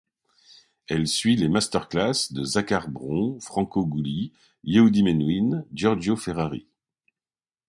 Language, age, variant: French, 50-59, Français de métropole